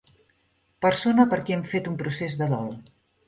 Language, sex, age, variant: Catalan, female, 40-49, Central